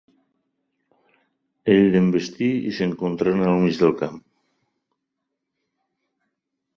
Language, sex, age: Catalan, male, 60-69